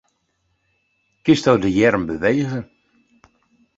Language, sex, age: Western Frisian, male, 50-59